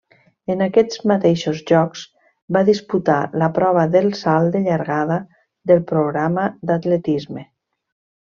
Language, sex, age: Catalan, female, 40-49